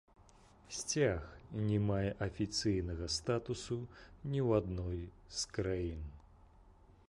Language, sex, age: Belarusian, male, 40-49